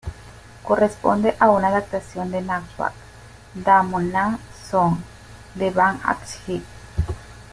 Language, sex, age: Spanish, female, 50-59